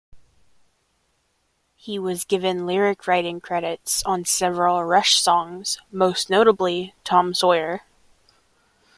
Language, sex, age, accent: English, male, 19-29, United States English